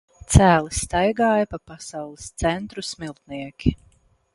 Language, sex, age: Latvian, female, 40-49